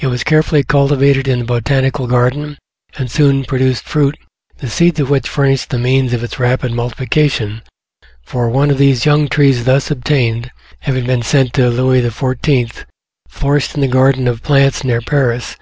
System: none